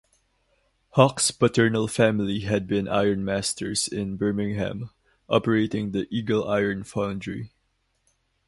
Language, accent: English, Filipino